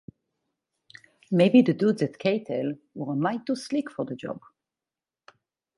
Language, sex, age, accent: English, female, 40-49, Israeli